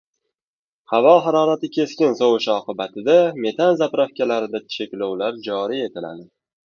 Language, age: Uzbek, 19-29